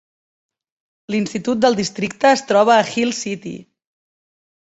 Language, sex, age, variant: Catalan, female, 30-39, Central